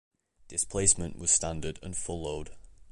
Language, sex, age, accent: English, male, under 19, England English